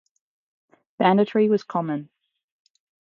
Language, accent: English, Australian English